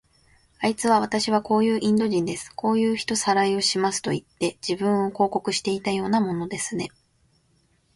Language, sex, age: Japanese, female, 19-29